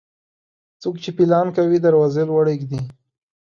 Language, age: Pashto, under 19